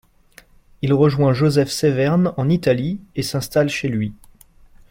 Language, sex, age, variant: French, male, 40-49, Français de métropole